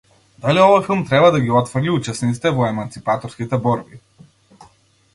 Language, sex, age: Macedonian, male, 19-29